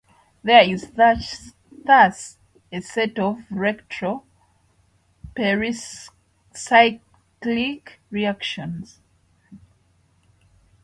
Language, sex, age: English, female, 30-39